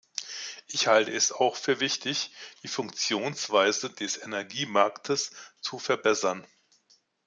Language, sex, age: German, male, 50-59